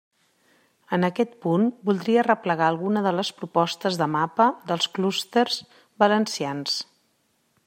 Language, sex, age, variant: Catalan, female, 40-49, Central